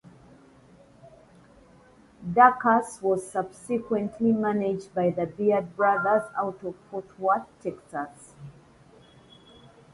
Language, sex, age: English, female, 30-39